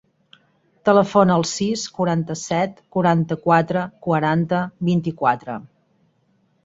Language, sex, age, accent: Catalan, female, 40-49, Garrotxi